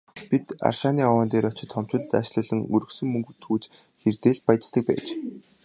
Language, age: Mongolian, 19-29